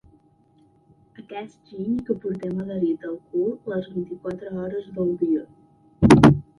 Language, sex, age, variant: Catalan, female, under 19, Central